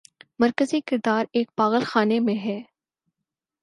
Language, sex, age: Urdu, female, 19-29